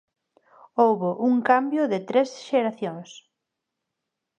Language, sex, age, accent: Galician, female, 30-39, Neofalante